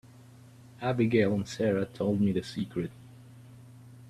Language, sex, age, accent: English, male, 19-29, United States English